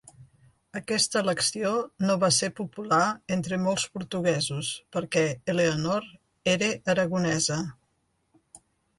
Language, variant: Catalan, Central